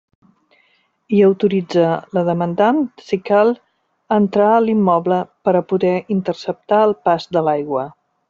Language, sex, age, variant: Catalan, female, 50-59, Central